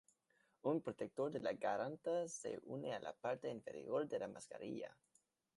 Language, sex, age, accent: Spanish, male, under 19, México